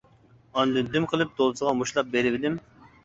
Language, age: Uyghur, 30-39